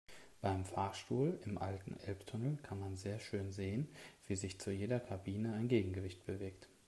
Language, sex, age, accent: German, male, 30-39, Deutschland Deutsch